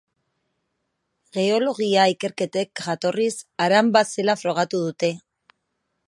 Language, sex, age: Basque, female, 40-49